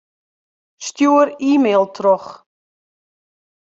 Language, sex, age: Western Frisian, female, 40-49